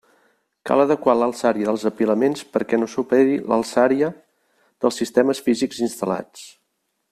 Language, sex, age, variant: Catalan, male, 50-59, Central